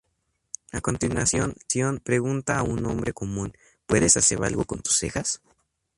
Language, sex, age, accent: Spanish, male, 19-29, México